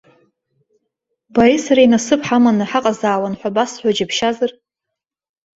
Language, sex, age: Abkhazian, female, 30-39